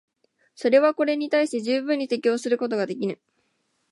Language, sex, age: Japanese, female, 19-29